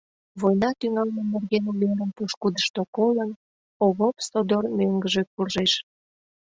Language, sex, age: Mari, female, 30-39